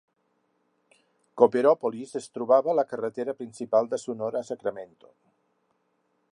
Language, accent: Catalan, Neutre